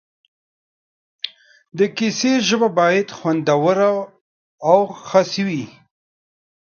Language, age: Pashto, 30-39